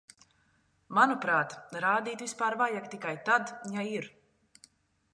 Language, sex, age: Latvian, female, 30-39